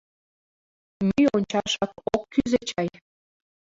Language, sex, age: Mari, female, 19-29